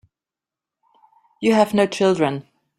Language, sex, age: English, female, 40-49